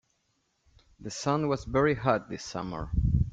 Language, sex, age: English, male, 30-39